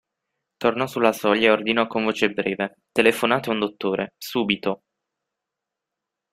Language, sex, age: Italian, male, 19-29